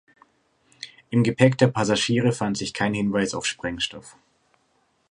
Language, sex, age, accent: German, male, 19-29, Deutschland Deutsch; Süddeutsch